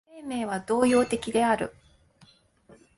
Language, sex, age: Japanese, female, 19-29